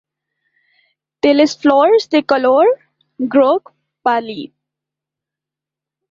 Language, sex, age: Catalan, female, 50-59